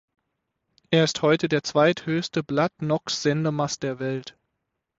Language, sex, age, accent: German, male, 30-39, Deutschland Deutsch